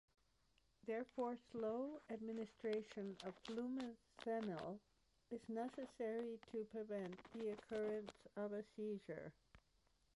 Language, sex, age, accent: English, female, 60-69, Canadian English